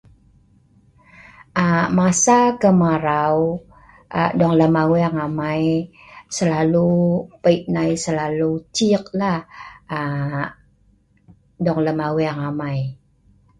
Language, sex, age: Sa'ban, female, 50-59